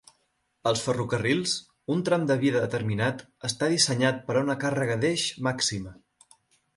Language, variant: Catalan, Central